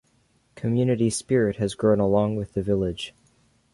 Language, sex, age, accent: English, male, 19-29, Canadian English